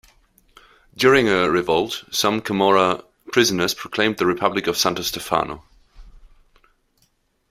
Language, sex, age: English, male, 19-29